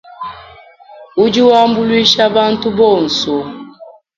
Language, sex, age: Luba-Lulua, female, 19-29